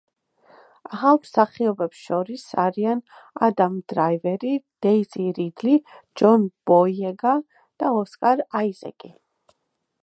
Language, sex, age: Georgian, female, 30-39